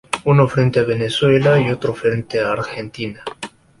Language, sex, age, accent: Spanish, male, 19-29, Andino-Pacífico: Colombia, Perú, Ecuador, oeste de Bolivia y Venezuela andina